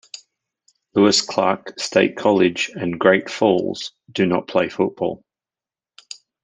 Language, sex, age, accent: English, male, 40-49, Australian English